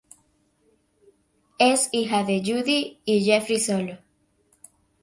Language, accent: Spanish, Caribe: Cuba, Venezuela, Puerto Rico, República Dominicana, Panamá, Colombia caribeña, México caribeño, Costa del golfo de México